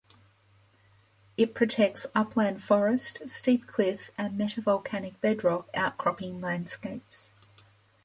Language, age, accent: English, 50-59, Australian English